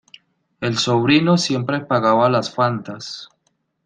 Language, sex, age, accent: Spanish, male, 30-39, Caribe: Cuba, Venezuela, Puerto Rico, República Dominicana, Panamá, Colombia caribeña, México caribeño, Costa del golfo de México